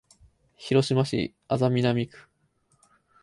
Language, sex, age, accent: Japanese, male, 19-29, 標準語